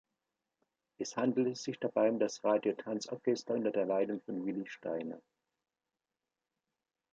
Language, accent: German, Deutschland Deutsch